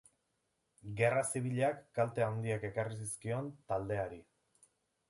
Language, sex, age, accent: Basque, male, 19-29, Erdialdekoa edo Nafarra (Gipuzkoa, Nafarroa)